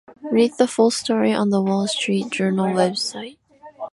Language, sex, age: English, female, 19-29